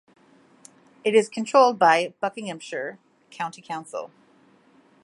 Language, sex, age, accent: English, female, 40-49, United States English